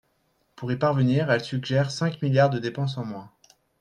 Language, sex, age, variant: French, male, 19-29, Français de métropole